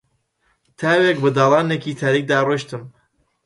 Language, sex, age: Central Kurdish, male, 19-29